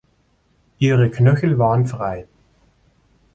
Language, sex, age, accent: German, male, 19-29, Deutschland Deutsch